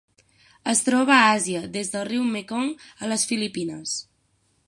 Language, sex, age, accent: Catalan, female, 19-29, central; septentrional